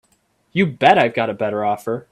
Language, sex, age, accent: English, female, under 19, United States English